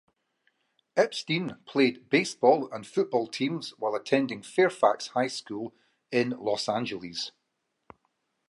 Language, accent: English, Scottish English